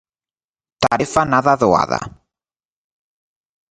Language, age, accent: Galician, 19-29, Oriental (común en zona oriental)